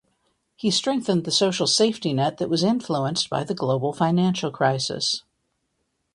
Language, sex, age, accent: English, female, 60-69, United States English